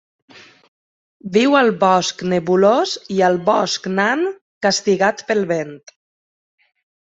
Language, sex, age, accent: Catalan, female, 30-39, valencià